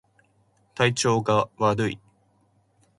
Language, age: Japanese, 19-29